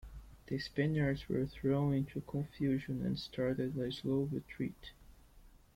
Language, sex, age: English, male, 19-29